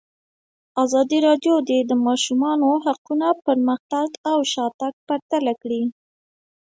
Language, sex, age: Pashto, female, 19-29